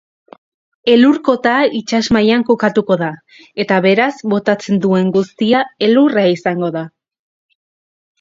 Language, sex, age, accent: Basque, female, 19-29, Erdialdekoa edo Nafarra (Gipuzkoa, Nafarroa)